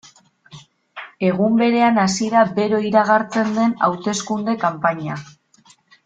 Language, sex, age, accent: Basque, female, 19-29, Mendebalekoa (Araba, Bizkaia, Gipuzkoako mendebaleko herri batzuk)